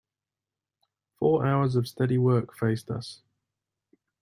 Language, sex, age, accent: English, male, 40-49, England English